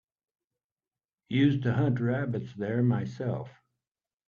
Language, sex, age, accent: English, male, 60-69, United States English